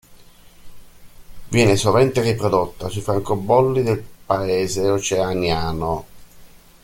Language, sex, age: Italian, male, 50-59